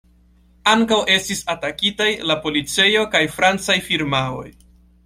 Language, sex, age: Esperanto, male, 19-29